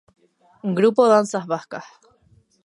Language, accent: Spanish, España: Islas Canarias